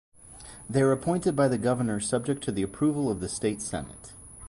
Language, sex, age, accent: English, male, 40-49, United States English